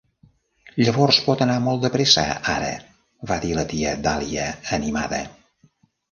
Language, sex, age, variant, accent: Catalan, male, 70-79, Central, central